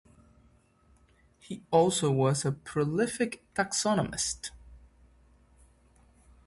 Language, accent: English, England English